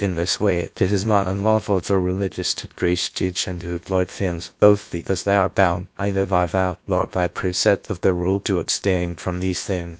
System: TTS, GlowTTS